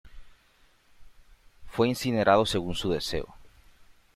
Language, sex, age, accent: Spanish, male, 30-39, Caribe: Cuba, Venezuela, Puerto Rico, República Dominicana, Panamá, Colombia caribeña, México caribeño, Costa del golfo de México